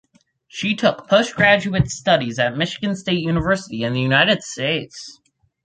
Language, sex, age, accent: English, male, under 19, United States English